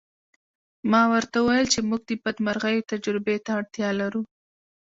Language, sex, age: Pashto, female, 19-29